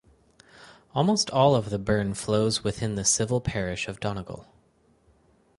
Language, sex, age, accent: English, male, 30-39, United States English